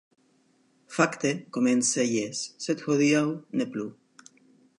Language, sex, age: Esperanto, male, 50-59